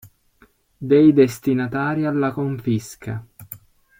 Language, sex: Italian, male